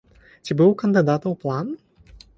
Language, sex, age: Belarusian, male, 19-29